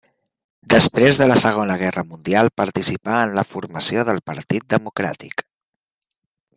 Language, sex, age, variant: Catalan, male, 19-29, Central